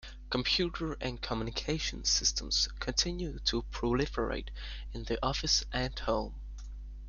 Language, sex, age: English, male, under 19